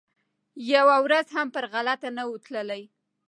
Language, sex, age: Pashto, female, 19-29